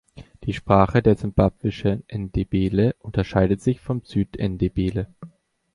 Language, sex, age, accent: German, male, 19-29, Deutschland Deutsch